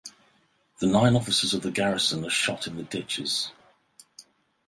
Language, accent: English, England English